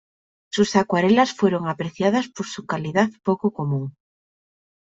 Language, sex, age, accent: Spanish, female, 19-29, España: Sur peninsular (Andalucia, Extremadura, Murcia)